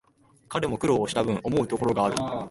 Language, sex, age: Japanese, male, 19-29